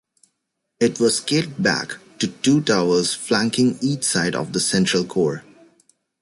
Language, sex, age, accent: English, male, 19-29, United States English